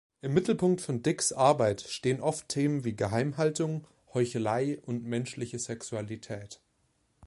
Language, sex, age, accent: German, male, 19-29, Deutschland Deutsch